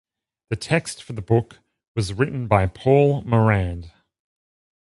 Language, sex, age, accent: English, male, 30-39, Australian English